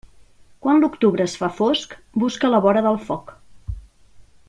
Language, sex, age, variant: Catalan, female, 40-49, Central